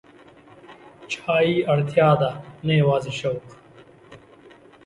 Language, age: Pashto, 40-49